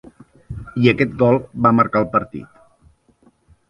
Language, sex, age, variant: Catalan, male, 50-59, Central